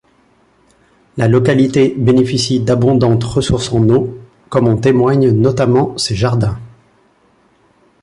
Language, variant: French, Français de métropole